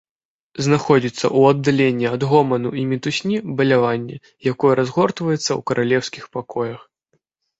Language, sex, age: Belarusian, male, under 19